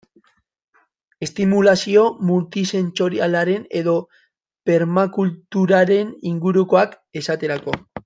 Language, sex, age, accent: Basque, male, 19-29, Mendebalekoa (Araba, Bizkaia, Gipuzkoako mendebaleko herri batzuk)